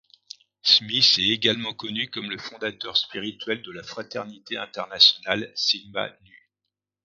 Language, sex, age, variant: French, male, 50-59, Français de métropole